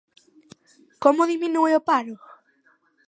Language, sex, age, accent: Galician, female, under 19, Atlántico (seseo e gheada); Normativo (estándar)